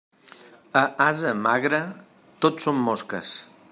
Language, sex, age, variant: Catalan, male, 50-59, Central